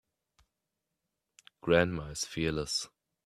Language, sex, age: English, male, 30-39